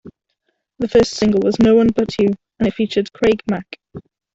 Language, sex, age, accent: English, female, 30-39, Welsh English